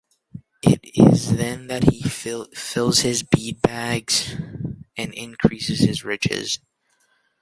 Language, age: English, under 19